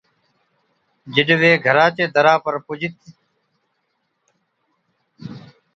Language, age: Od, 40-49